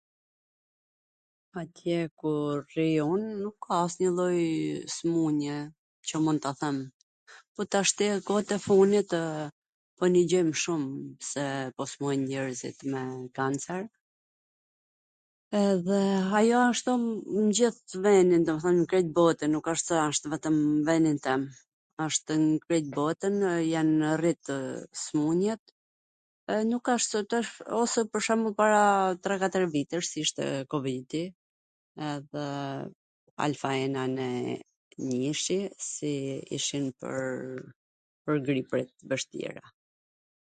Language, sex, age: Gheg Albanian, female, 40-49